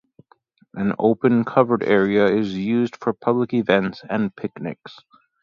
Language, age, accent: English, 30-39, United States English